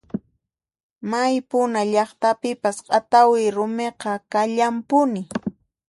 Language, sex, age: Puno Quechua, female, 30-39